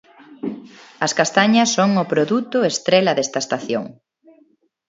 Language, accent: Galician, Neofalante